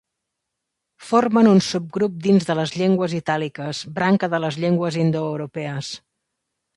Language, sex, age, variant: Catalan, female, 40-49, Central